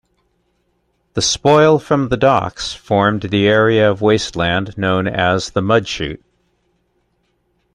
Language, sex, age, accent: English, male, 40-49, United States English